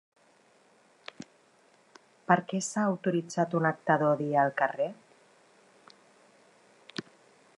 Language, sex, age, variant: Catalan, female, 50-59, Central